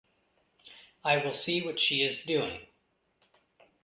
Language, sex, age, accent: English, male, 30-39, United States English